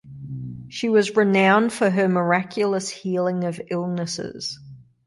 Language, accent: English, Australian English